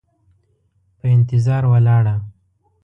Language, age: Pashto, 19-29